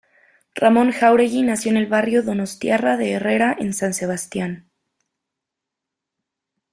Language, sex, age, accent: Spanish, female, 19-29, México